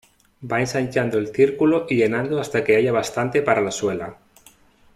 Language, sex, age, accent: Spanish, male, 40-49, España: Islas Canarias